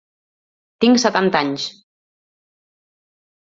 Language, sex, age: Catalan, female, 30-39